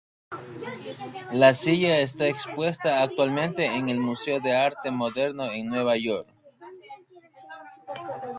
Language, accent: Spanish, España: Norte peninsular (Asturias, Castilla y León, Cantabria, País Vasco, Navarra, Aragón, La Rioja, Guadalajara, Cuenca)